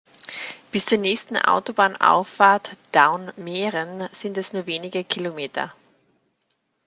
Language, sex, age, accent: German, female, 30-39, Österreichisches Deutsch